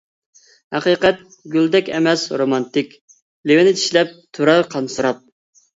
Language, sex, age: Uyghur, male, 30-39